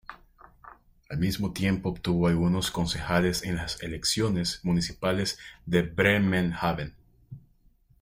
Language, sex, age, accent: Spanish, male, 19-29, Andino-Pacífico: Colombia, Perú, Ecuador, oeste de Bolivia y Venezuela andina